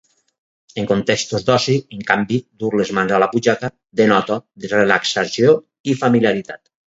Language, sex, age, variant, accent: Catalan, male, 60-69, Valencià meridional, valencià